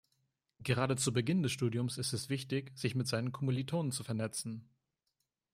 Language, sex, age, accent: German, male, 19-29, Deutschland Deutsch